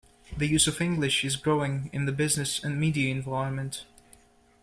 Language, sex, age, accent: English, male, 19-29, Scottish English